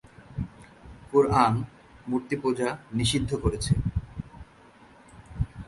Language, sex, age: Bengali, male, 30-39